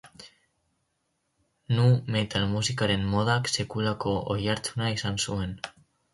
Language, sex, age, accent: Basque, male, under 19, Mendebalekoa (Araba, Bizkaia, Gipuzkoako mendebaleko herri batzuk)